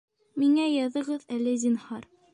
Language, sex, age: Bashkir, female, under 19